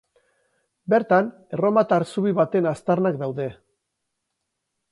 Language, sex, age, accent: Basque, male, 40-49, Mendebalekoa (Araba, Bizkaia, Gipuzkoako mendebaleko herri batzuk)